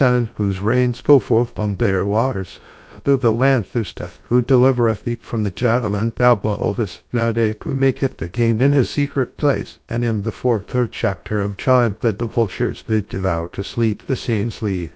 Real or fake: fake